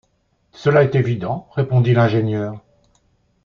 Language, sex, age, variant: French, male, 60-69, Français de métropole